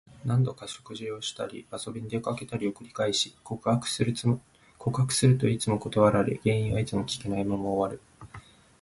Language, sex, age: Japanese, male, 19-29